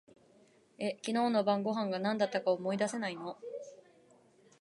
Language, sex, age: Japanese, female, 19-29